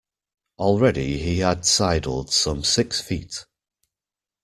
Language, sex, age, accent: English, male, 30-39, England English